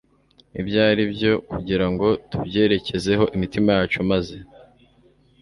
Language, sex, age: Kinyarwanda, male, 19-29